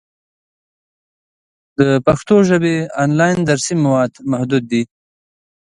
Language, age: Pashto, 30-39